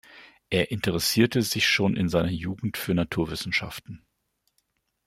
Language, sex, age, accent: German, male, 50-59, Deutschland Deutsch